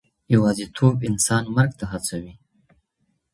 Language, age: Pashto, 30-39